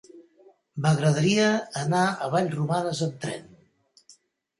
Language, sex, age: Catalan, male, 80-89